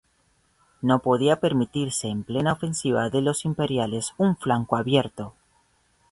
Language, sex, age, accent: Spanish, male, 19-29, Caribe: Cuba, Venezuela, Puerto Rico, República Dominicana, Panamá, Colombia caribeña, México caribeño, Costa del golfo de México